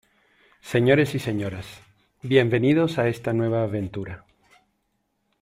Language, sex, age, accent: Spanish, male, 30-39, México